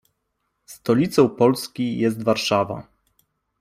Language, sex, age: Polish, male, 30-39